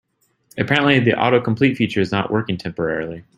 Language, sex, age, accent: English, male, 30-39, United States English